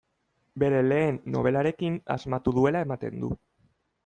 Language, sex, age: Basque, male, 30-39